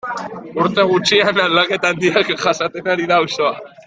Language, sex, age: Basque, male, 19-29